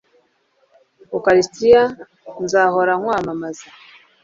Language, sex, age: Kinyarwanda, female, 30-39